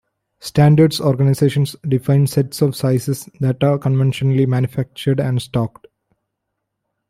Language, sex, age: English, male, 19-29